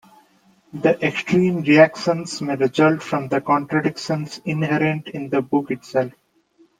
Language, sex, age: English, male, 19-29